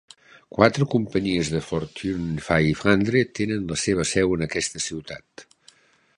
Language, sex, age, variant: Catalan, male, 60-69, Central